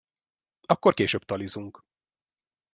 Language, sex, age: Hungarian, male, 30-39